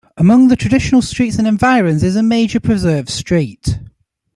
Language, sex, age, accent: English, male, 19-29, England English